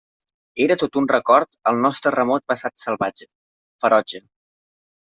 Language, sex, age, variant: Catalan, male, 19-29, Central